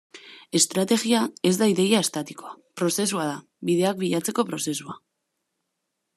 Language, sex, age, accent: Basque, female, 19-29, Mendebalekoa (Araba, Bizkaia, Gipuzkoako mendebaleko herri batzuk)